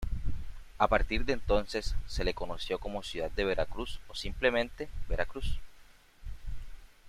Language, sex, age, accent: Spanish, male, 30-39, Caribe: Cuba, Venezuela, Puerto Rico, República Dominicana, Panamá, Colombia caribeña, México caribeño, Costa del golfo de México